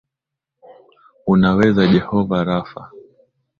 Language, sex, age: Swahili, male, 19-29